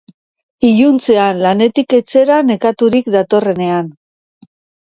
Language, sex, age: Basque, female, 50-59